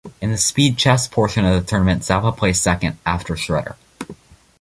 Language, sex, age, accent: English, male, under 19, Canadian English